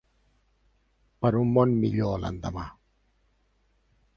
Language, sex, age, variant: Catalan, male, 50-59, Central